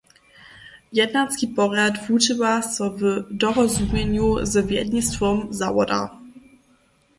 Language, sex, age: Upper Sorbian, female, under 19